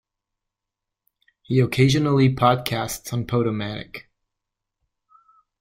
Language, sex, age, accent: English, male, 40-49, Canadian English